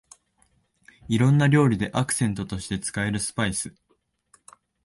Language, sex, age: Japanese, male, 19-29